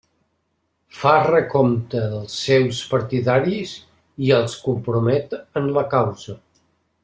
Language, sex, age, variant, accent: Catalan, male, 60-69, Central, central